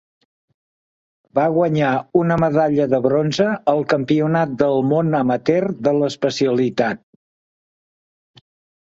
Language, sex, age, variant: Catalan, male, 70-79, Central